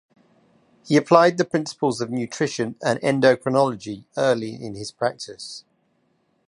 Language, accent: English, England English